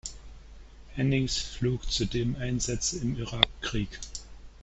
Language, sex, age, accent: German, male, 50-59, Deutschland Deutsch